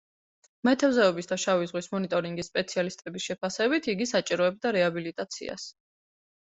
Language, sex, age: Georgian, female, 19-29